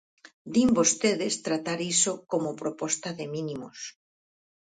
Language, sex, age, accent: Galician, female, 60-69, Normativo (estándar)